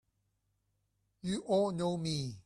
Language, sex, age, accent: English, male, 30-39, Hong Kong English